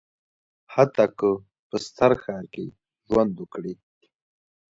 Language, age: Pashto, 19-29